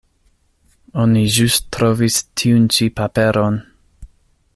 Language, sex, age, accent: Esperanto, male, 30-39, Internacia